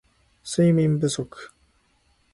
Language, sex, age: Japanese, male, 19-29